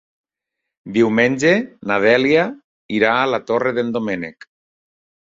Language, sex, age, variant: Catalan, male, 30-39, Septentrional